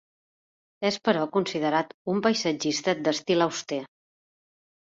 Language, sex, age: Catalan, female, 40-49